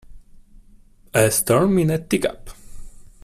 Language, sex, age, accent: English, male, 19-29, England English